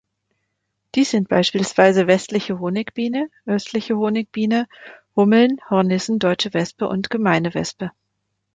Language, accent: German, Deutschland Deutsch